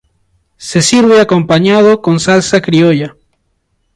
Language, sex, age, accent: Spanish, male, 19-29, Andino-Pacífico: Colombia, Perú, Ecuador, oeste de Bolivia y Venezuela andina